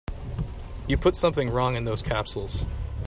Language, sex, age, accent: English, male, 19-29, United States English